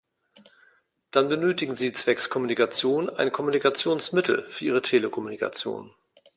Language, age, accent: German, 50-59, Deutschland Deutsch